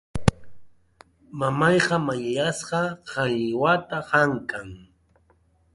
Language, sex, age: Arequipa-La Unión Quechua, female, 30-39